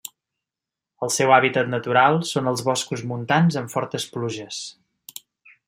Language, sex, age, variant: Catalan, male, 30-39, Central